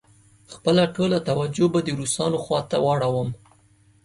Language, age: Pashto, 19-29